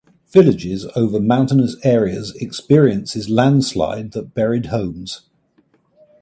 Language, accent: English, England English